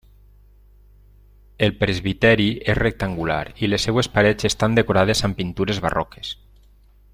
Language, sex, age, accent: Catalan, male, 40-49, valencià